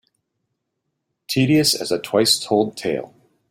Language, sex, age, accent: English, male, 40-49, United States English